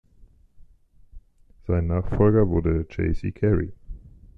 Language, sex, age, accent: German, male, 40-49, Deutschland Deutsch